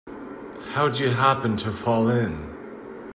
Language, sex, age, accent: English, male, 40-49, United States English